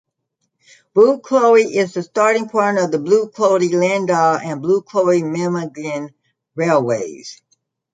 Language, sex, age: English, female, 60-69